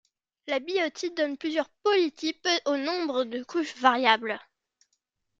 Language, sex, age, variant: French, female, under 19, Français de métropole